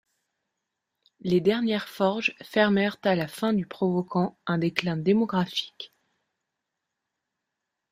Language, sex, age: French, female, 30-39